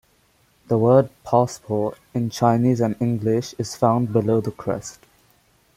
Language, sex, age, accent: English, male, under 19, England English